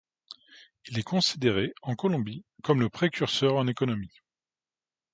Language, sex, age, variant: French, male, 40-49, Français de métropole